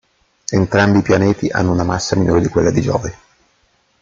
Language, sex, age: Italian, male, 40-49